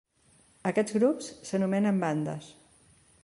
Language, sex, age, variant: Catalan, female, 60-69, Central